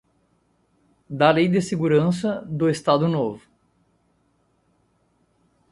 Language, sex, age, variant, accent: Portuguese, male, 30-39, Portuguese (Brasil), Gaucho